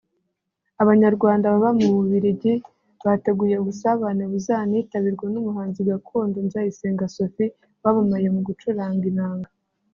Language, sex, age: Kinyarwanda, male, 19-29